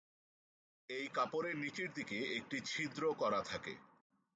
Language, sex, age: Bengali, male, 40-49